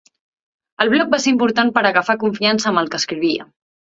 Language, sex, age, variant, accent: Catalan, female, 19-29, Central, Barceloní